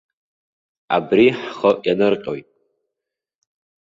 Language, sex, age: Abkhazian, male, under 19